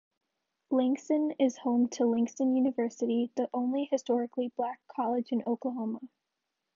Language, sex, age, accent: English, female, under 19, United States English